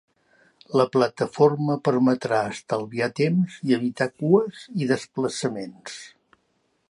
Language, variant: Catalan, Central